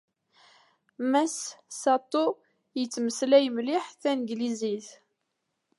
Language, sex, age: Kabyle, female, 19-29